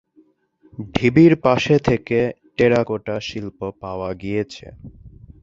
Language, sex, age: Bengali, male, 19-29